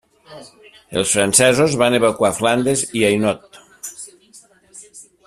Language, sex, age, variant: Catalan, male, 50-59, Nord-Occidental